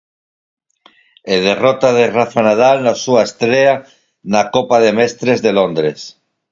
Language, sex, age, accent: Galician, male, 40-49, Normativo (estándar)